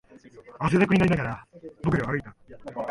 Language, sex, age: Japanese, male, 19-29